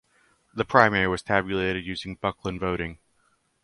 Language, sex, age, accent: English, male, 19-29, United States English